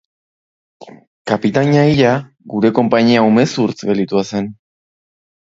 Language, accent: Basque, Nafar-lapurtarra edo Zuberotarra (Lapurdi, Nafarroa Beherea, Zuberoa)